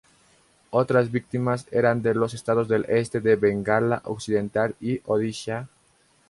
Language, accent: Spanish, Andino-Pacífico: Colombia, Perú, Ecuador, oeste de Bolivia y Venezuela andina